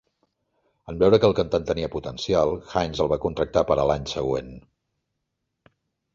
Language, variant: Catalan, Central